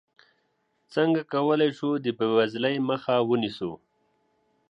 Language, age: Pashto, 30-39